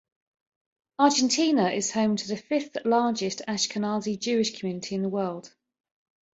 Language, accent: English, England English